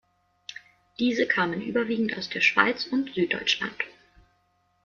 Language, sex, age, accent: German, female, 19-29, Deutschland Deutsch